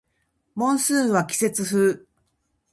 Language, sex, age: Japanese, female, 50-59